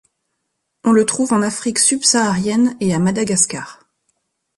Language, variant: French, Français de métropole